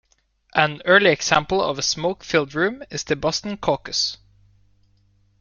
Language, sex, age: English, male, 19-29